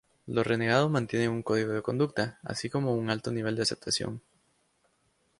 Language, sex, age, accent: Spanish, male, 19-29, América central